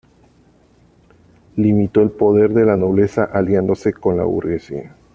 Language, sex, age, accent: Spanish, male, 30-39, Caribe: Cuba, Venezuela, Puerto Rico, República Dominicana, Panamá, Colombia caribeña, México caribeño, Costa del golfo de México